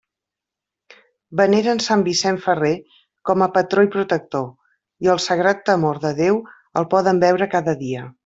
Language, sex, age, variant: Catalan, female, 50-59, Central